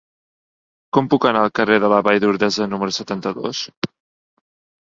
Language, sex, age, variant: Catalan, male, 19-29, Central